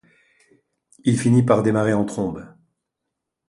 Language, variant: French, Français de métropole